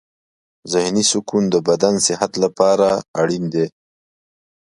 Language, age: Pashto, 30-39